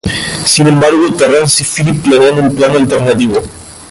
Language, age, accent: Spanish, 19-29, España: Islas Canarias